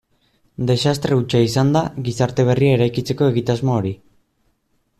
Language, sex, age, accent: Basque, male, 19-29, Erdialdekoa edo Nafarra (Gipuzkoa, Nafarroa)